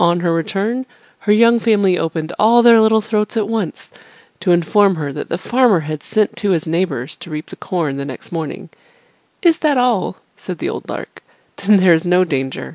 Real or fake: real